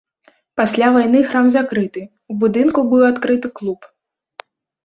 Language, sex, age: Belarusian, female, under 19